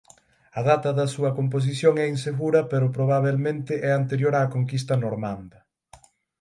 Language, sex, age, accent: Galician, male, 19-29, Atlántico (seseo e gheada); Normativo (estándar)